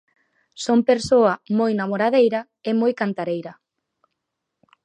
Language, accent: Galician, Oriental (común en zona oriental); Normativo (estándar)